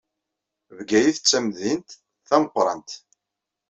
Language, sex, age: Kabyle, male, 40-49